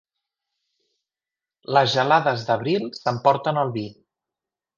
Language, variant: Catalan, Central